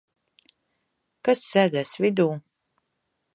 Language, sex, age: Latvian, female, 40-49